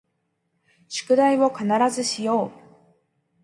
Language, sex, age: Japanese, female, 30-39